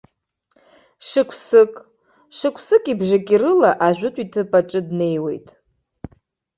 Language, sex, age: Abkhazian, female, 30-39